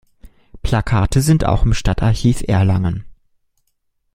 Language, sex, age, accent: German, male, 19-29, Deutschland Deutsch